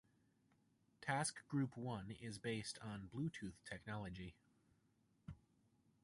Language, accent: English, United States English